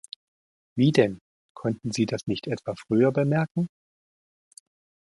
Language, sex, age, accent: German, male, 30-39, Deutschland Deutsch